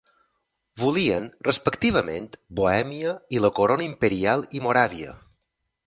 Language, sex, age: Catalan, male, 40-49